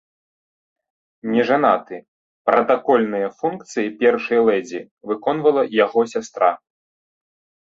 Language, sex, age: Belarusian, male, 19-29